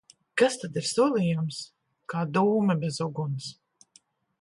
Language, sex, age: Latvian, female, 60-69